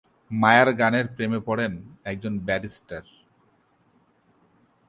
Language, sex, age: Bengali, male, 30-39